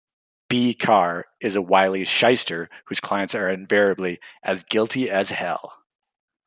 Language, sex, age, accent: English, male, 19-29, Canadian English